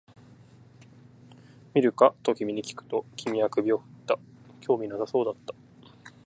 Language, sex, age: Japanese, male, under 19